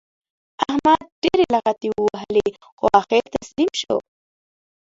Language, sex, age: Pashto, female, under 19